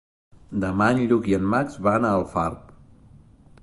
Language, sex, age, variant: Catalan, male, 30-39, Central